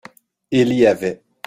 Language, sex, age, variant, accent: French, male, 40-49, Français d'Amérique du Nord, Français du Canada